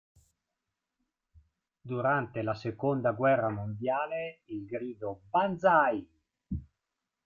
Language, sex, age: Italian, male, 50-59